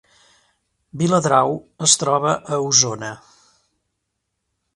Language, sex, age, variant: Catalan, male, 60-69, Central